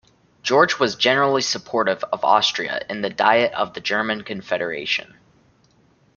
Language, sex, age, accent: English, male, 19-29, United States English